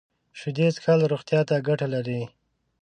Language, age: Pashto, 30-39